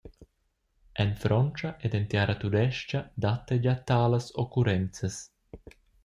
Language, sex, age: Romansh, male, 19-29